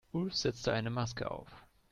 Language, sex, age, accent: German, male, 19-29, Deutschland Deutsch